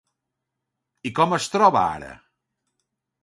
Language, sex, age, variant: Catalan, male, 50-59, Central